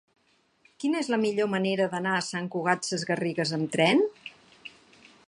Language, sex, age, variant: Catalan, female, 50-59, Central